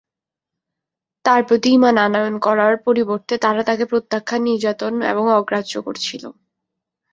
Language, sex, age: Bengali, female, 19-29